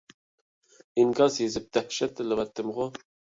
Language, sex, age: Uyghur, male, 30-39